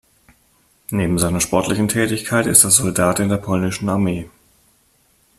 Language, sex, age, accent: German, male, 40-49, Deutschland Deutsch